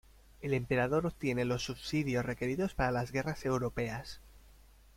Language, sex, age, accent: Spanish, male, 30-39, España: Norte peninsular (Asturias, Castilla y León, Cantabria, País Vasco, Navarra, Aragón, La Rioja, Guadalajara, Cuenca)